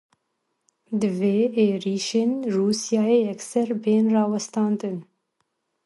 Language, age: Kurdish, 30-39